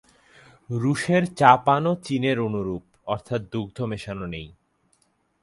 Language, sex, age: Bengali, male, 19-29